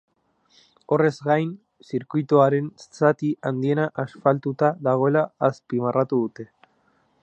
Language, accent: Basque, Erdialdekoa edo Nafarra (Gipuzkoa, Nafarroa)